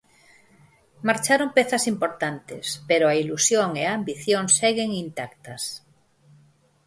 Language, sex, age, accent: Galician, female, 50-59, Normativo (estándar)